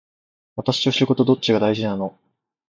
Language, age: Japanese, 19-29